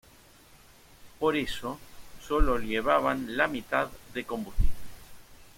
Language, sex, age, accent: Spanish, male, 60-69, Rioplatense: Argentina, Uruguay, este de Bolivia, Paraguay